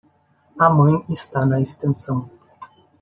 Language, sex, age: Portuguese, male, 30-39